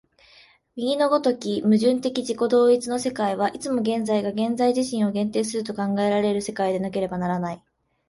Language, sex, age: Japanese, female, 19-29